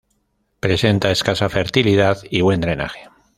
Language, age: Spanish, 30-39